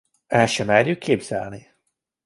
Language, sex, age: Hungarian, male, 19-29